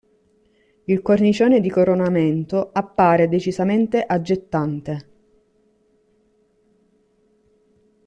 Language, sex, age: Italian, female, 30-39